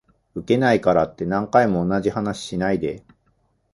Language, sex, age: Japanese, male, 50-59